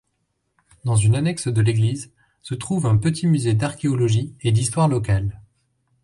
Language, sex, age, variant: French, male, 30-39, Français de métropole